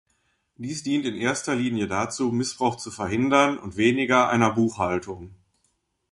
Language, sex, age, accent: German, male, 30-39, Deutschland Deutsch